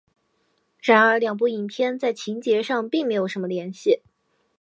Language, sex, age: Chinese, female, 19-29